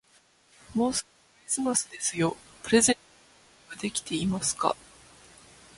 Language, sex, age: Japanese, female, 30-39